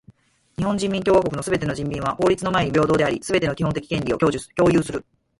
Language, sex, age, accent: Japanese, female, 40-49, 関西弁